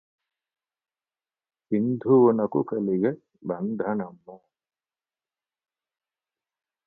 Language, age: Telugu, 50-59